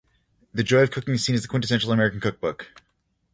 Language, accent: English, Canadian English